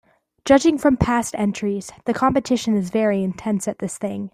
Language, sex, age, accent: English, female, under 19, United States English